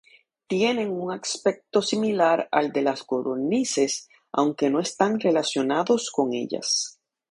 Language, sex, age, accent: Spanish, female, 50-59, Caribe: Cuba, Venezuela, Puerto Rico, República Dominicana, Panamá, Colombia caribeña, México caribeño, Costa del golfo de México